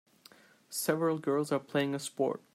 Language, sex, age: English, male, 30-39